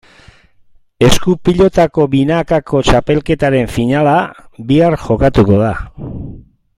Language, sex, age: Basque, male, 60-69